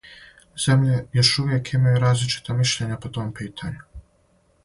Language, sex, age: Serbian, male, 19-29